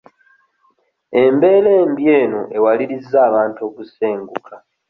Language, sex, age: Ganda, male, 30-39